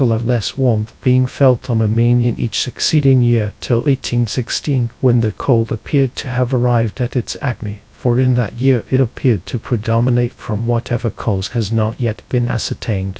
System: TTS, GradTTS